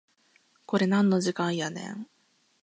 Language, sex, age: Japanese, female, 19-29